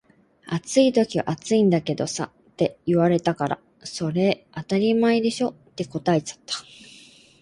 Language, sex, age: Japanese, female, 30-39